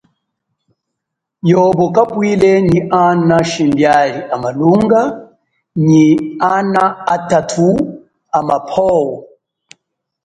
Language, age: Chokwe, 40-49